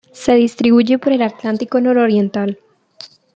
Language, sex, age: Spanish, male, 90+